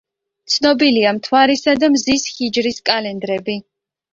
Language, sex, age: Georgian, female, 19-29